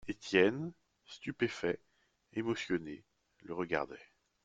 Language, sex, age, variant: French, male, 30-39, Français de métropole